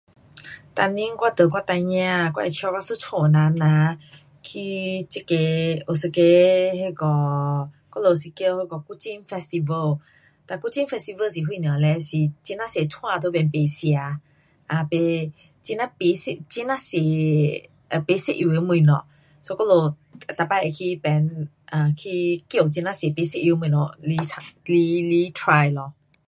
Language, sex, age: Pu-Xian Chinese, female, 40-49